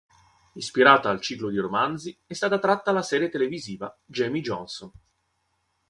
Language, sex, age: Italian, male, 19-29